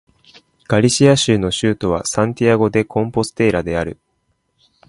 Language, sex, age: Japanese, male, 19-29